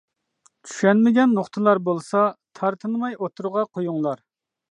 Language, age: Uyghur, 40-49